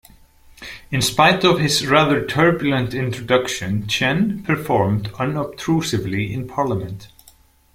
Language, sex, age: English, male, 30-39